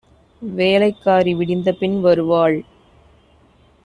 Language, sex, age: Tamil, female, 30-39